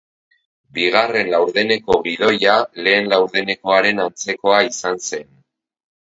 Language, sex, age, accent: Basque, male, 50-59, Erdialdekoa edo Nafarra (Gipuzkoa, Nafarroa)